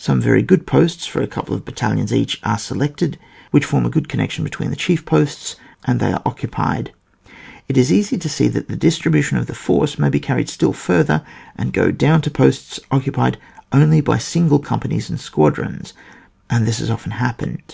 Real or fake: real